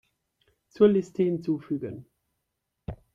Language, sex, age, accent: German, male, 19-29, Deutschland Deutsch